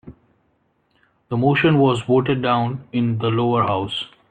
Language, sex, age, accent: English, male, 30-39, India and South Asia (India, Pakistan, Sri Lanka)